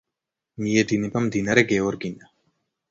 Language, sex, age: Georgian, male, 30-39